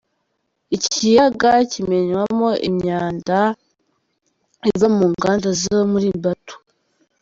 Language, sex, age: Kinyarwanda, female, under 19